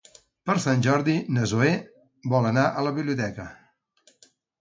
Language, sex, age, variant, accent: Catalan, male, 50-59, Central, central